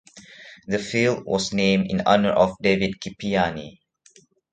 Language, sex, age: English, male, 19-29